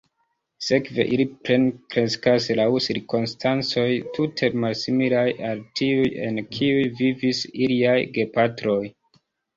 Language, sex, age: Esperanto, male, 19-29